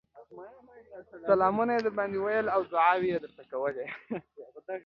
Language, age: Pashto, under 19